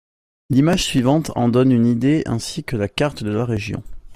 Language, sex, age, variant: French, male, under 19, Français de métropole